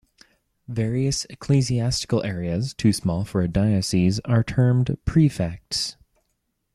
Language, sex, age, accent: English, male, 19-29, United States English